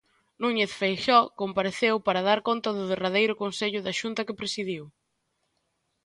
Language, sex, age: Galician, female, 19-29